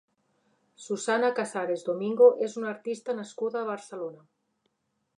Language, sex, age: Catalan, female, 30-39